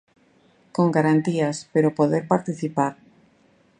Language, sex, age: Galician, female, 40-49